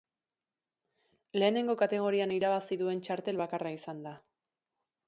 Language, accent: Basque, Erdialdekoa edo Nafarra (Gipuzkoa, Nafarroa)